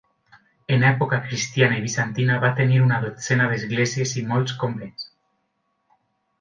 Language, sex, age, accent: Catalan, male, 30-39, valencià